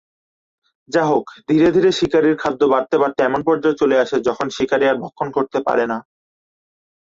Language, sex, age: Bengali, male, 19-29